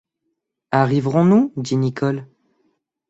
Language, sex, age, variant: French, male, under 19, Français de métropole